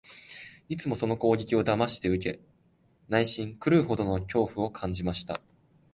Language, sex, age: Japanese, male, 19-29